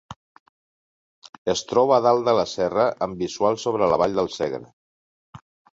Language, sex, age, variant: Catalan, male, 50-59, Central